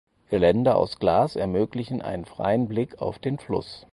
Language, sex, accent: German, male, Deutschland Deutsch